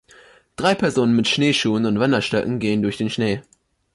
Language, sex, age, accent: German, male, under 19, Deutschland Deutsch